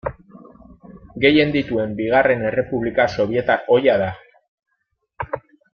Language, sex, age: Basque, male, 30-39